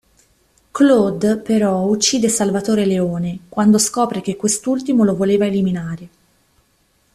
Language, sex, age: Italian, female, 19-29